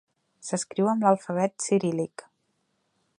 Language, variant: Catalan, Central